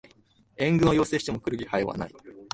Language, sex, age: Japanese, male, 19-29